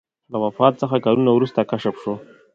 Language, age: Pashto, 30-39